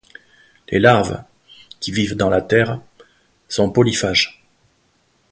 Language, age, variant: French, 50-59, Français de métropole